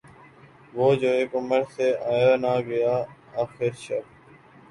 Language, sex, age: Urdu, male, 19-29